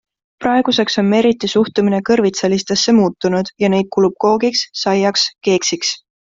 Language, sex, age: Estonian, female, 19-29